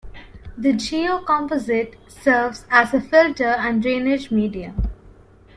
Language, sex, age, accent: English, female, 19-29, India and South Asia (India, Pakistan, Sri Lanka)